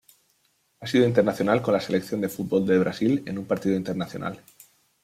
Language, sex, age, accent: Spanish, male, 19-29, España: Sur peninsular (Andalucia, Extremadura, Murcia)